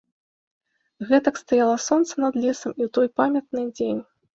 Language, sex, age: Belarusian, female, 40-49